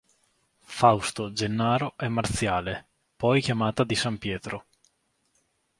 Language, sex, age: Italian, male, 19-29